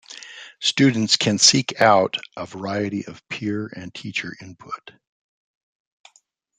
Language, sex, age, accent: English, male, 50-59, United States English